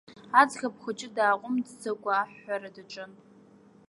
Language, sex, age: Abkhazian, female, 19-29